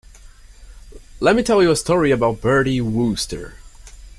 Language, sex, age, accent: English, male, under 19, United States English